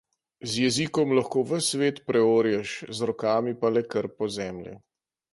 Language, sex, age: Slovenian, male, 60-69